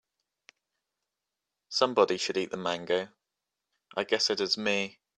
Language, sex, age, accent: English, male, 19-29, England English